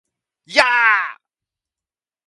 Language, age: Japanese, 30-39